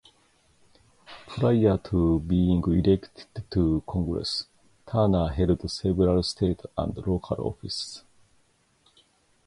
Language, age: English, 50-59